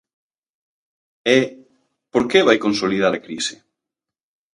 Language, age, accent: Galician, 30-39, Central (gheada)